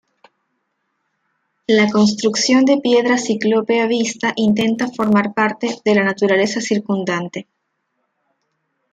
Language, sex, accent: Spanish, female, Andino-Pacífico: Colombia, Perú, Ecuador, oeste de Bolivia y Venezuela andina